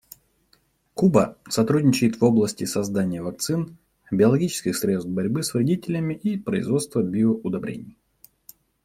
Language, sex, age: Russian, male, 30-39